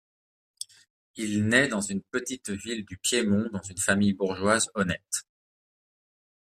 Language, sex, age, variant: French, male, 40-49, Français de métropole